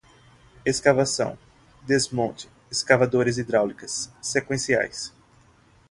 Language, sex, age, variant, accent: Portuguese, male, 19-29, Portuguese (Brasil), Nordestino